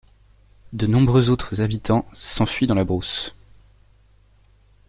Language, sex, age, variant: French, male, 19-29, Français de métropole